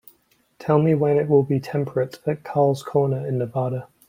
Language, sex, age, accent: English, male, 30-39, England English